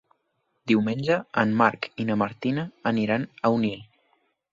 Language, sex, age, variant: Catalan, male, 19-29, Nord-Occidental